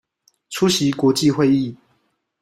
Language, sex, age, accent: Chinese, male, 30-39, 出生地：高雄市